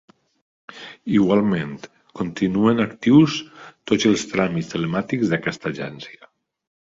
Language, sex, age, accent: Catalan, male, 40-49, valencià